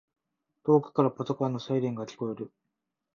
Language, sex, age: Japanese, male, 19-29